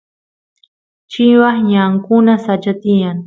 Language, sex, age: Santiago del Estero Quichua, female, 19-29